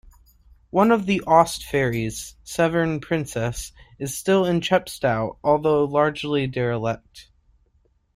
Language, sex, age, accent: English, male, 19-29, United States English